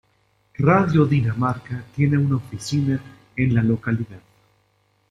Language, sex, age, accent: Spanish, male, 40-49, México